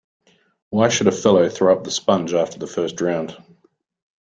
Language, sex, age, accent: English, male, 30-39, Australian English